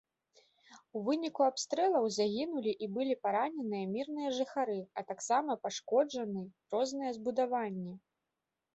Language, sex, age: Belarusian, female, 19-29